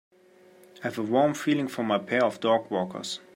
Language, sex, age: English, male, 19-29